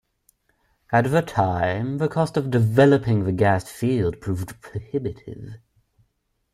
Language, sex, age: English, male, 19-29